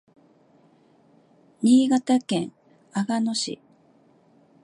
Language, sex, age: Japanese, female, 50-59